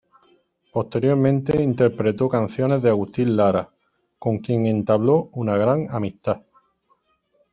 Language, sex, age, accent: Spanish, male, 40-49, España: Sur peninsular (Andalucia, Extremadura, Murcia)